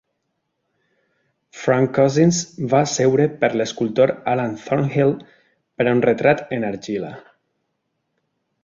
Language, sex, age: Catalan, male, 40-49